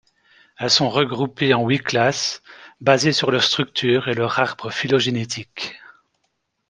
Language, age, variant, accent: French, 30-39, Français d'Europe, Français de Belgique